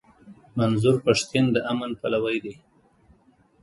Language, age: Pashto, 40-49